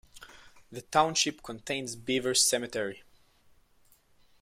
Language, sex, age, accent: English, male, under 19, United States English